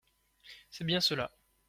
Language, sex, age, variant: French, male, 19-29, Français de métropole